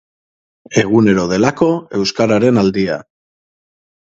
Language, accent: Basque, Erdialdekoa edo Nafarra (Gipuzkoa, Nafarroa)